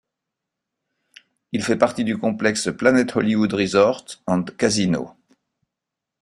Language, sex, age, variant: French, male, 60-69, Français de métropole